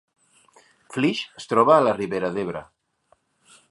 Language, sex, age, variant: Catalan, male, 50-59, Central